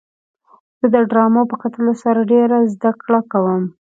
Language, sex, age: Pashto, female, 19-29